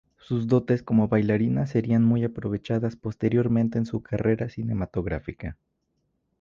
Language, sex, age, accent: Spanish, male, under 19, México